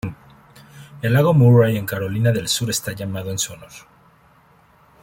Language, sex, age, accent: Spanish, male, 30-39, México